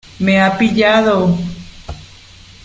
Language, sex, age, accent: Spanish, female, 40-49, Caribe: Cuba, Venezuela, Puerto Rico, República Dominicana, Panamá, Colombia caribeña, México caribeño, Costa del golfo de México